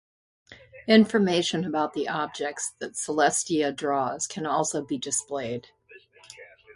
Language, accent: English, United States English